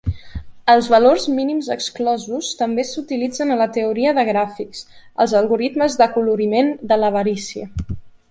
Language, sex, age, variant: Catalan, female, 19-29, Central